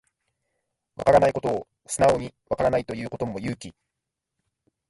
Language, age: Japanese, 30-39